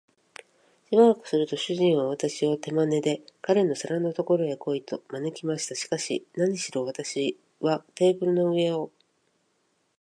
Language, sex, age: Japanese, female, 50-59